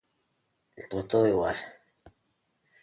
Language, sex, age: Spanish, female, 30-39